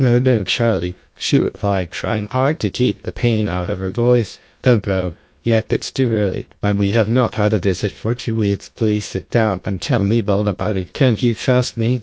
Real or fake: fake